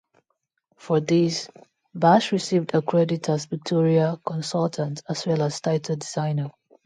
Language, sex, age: English, female, 19-29